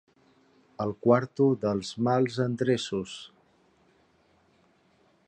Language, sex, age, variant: Catalan, male, 50-59, Central